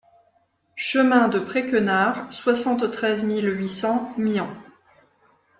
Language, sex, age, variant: French, female, 40-49, Français de métropole